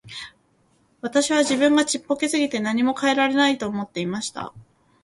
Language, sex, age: Japanese, female, 19-29